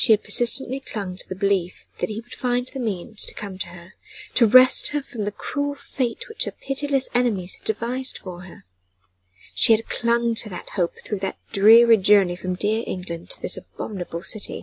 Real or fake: real